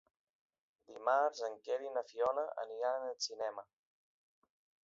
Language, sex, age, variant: Catalan, male, 30-39, Balear